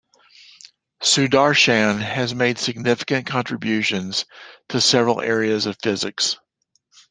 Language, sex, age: English, male, 60-69